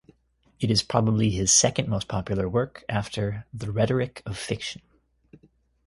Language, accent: English, United States English